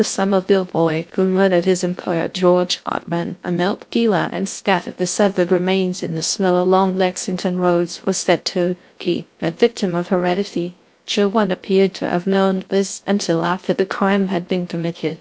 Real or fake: fake